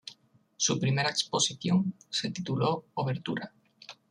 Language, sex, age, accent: Spanish, male, 19-29, España: Sur peninsular (Andalucia, Extremadura, Murcia)